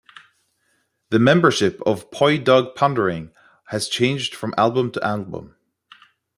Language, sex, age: English, male, 30-39